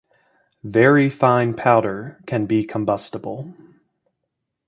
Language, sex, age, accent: English, male, 30-39, United States English